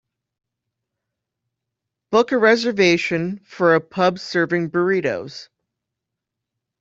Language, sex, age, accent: English, male, 19-29, United States English